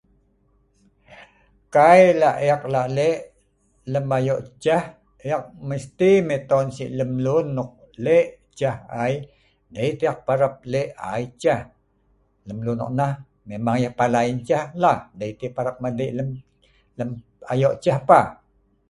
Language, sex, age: Sa'ban, male, 50-59